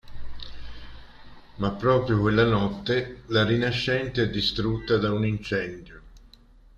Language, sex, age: Italian, male, 60-69